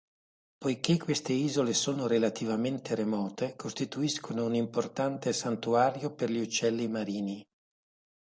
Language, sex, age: Italian, male, 60-69